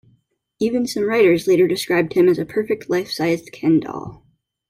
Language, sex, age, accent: English, female, 30-39, United States English